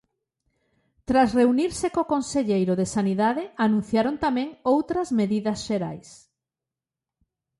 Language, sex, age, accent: Galician, female, 40-49, Normativo (estándar)